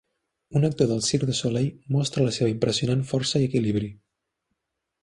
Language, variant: Catalan, Central